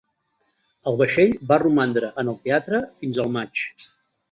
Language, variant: Catalan, Central